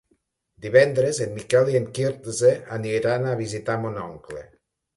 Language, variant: Catalan, Nord-Occidental